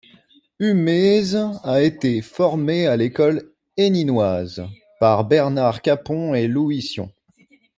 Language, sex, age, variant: French, male, 19-29, Français de métropole